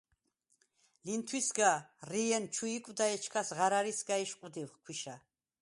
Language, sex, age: Svan, female, 70-79